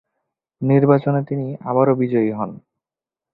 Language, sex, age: Bengali, male, 19-29